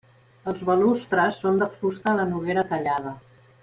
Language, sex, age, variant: Catalan, female, 50-59, Central